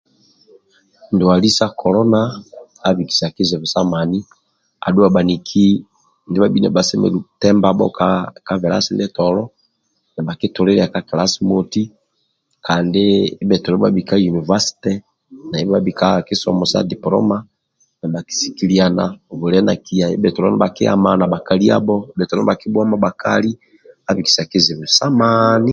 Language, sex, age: Amba (Uganda), male, 50-59